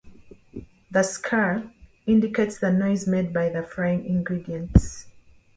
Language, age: English, 19-29